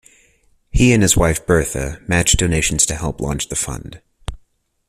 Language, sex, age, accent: English, male, 30-39, United States English